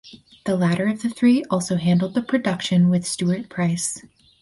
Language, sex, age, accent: English, female, 19-29, United States English